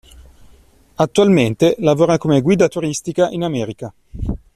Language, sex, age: Italian, male, 40-49